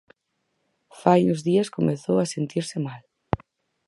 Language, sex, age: Galician, female, 19-29